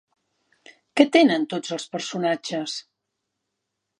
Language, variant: Catalan, Central